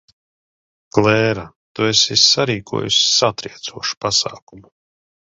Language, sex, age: Latvian, male, 30-39